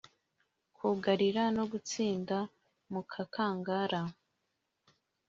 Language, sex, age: Kinyarwanda, female, 19-29